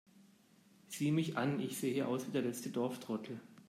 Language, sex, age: German, male, 40-49